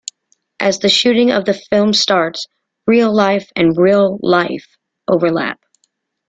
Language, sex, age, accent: English, female, 30-39, United States English